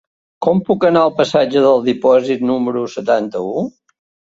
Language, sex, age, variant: Catalan, male, 60-69, Central